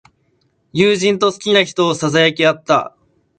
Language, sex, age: Japanese, male, 19-29